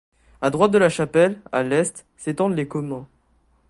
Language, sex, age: French, male, 19-29